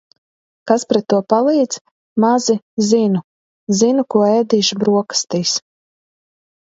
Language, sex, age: Latvian, female, 30-39